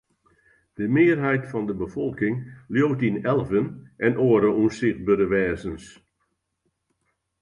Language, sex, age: Western Frisian, male, 80-89